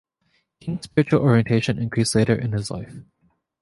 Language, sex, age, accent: English, male, 19-29, Canadian English